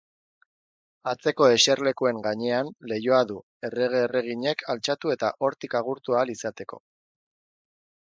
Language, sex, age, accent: Basque, male, 30-39, Erdialdekoa edo Nafarra (Gipuzkoa, Nafarroa)